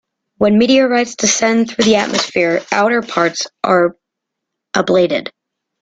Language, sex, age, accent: English, female, 30-39, United States English